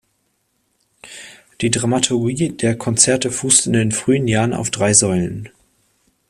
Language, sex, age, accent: German, male, 30-39, Deutschland Deutsch